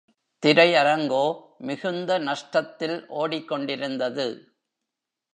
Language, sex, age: Tamil, male, 70-79